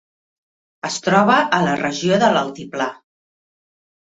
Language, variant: Catalan, Central